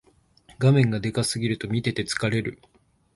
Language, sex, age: Japanese, male, 19-29